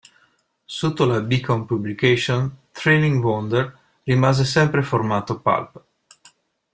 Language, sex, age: Italian, male, 60-69